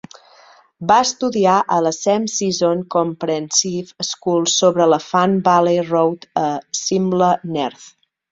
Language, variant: Catalan, Central